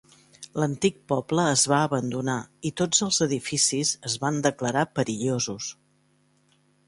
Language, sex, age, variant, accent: Catalan, female, 50-59, Central, central